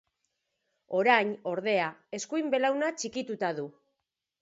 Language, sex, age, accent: Basque, female, 40-49, Mendebalekoa (Araba, Bizkaia, Gipuzkoako mendebaleko herri batzuk)